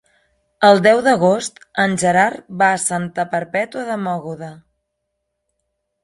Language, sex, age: Catalan, female, 30-39